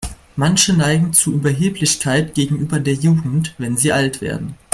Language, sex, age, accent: German, male, 19-29, Deutschland Deutsch